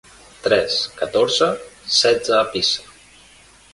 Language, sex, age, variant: Catalan, male, 19-29, Central